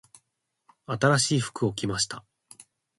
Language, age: Japanese, 19-29